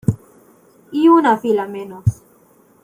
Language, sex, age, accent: Spanish, female, 19-29, México